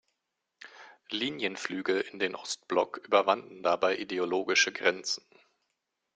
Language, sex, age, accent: German, male, 30-39, Deutschland Deutsch